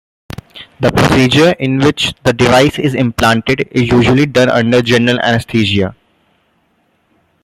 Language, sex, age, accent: English, male, 19-29, India and South Asia (India, Pakistan, Sri Lanka)